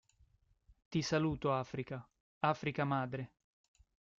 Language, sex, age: Italian, male, 30-39